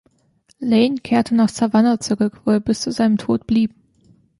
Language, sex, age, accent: German, female, 19-29, Deutschland Deutsch